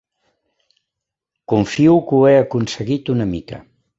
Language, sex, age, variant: Catalan, male, 70-79, Central